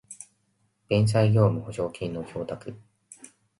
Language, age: Japanese, 19-29